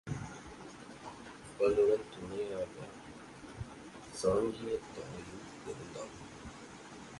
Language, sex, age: Tamil, male, 19-29